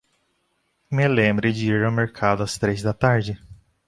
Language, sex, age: Portuguese, male, 19-29